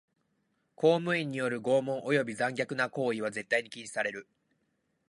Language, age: Japanese, 19-29